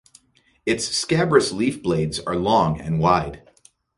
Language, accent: English, United States English